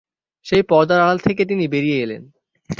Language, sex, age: Bengali, male, 19-29